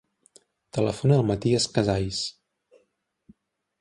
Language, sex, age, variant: Catalan, male, 19-29, Central